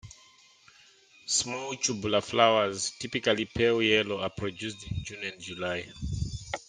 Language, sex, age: English, male, 19-29